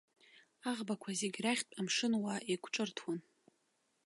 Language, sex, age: Abkhazian, female, 19-29